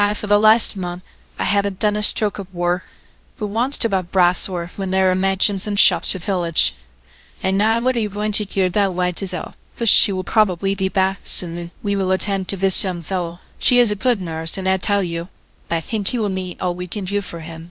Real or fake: fake